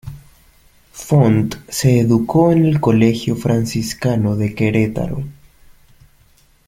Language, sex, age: Spanish, male, under 19